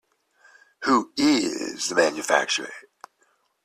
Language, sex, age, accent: English, male, 50-59, England English